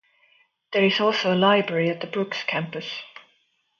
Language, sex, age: English, female, 19-29